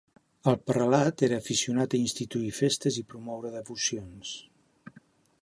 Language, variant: Catalan, Central